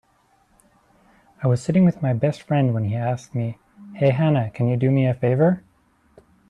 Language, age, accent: English, 19-29, United States English